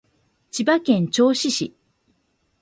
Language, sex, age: Japanese, male, 19-29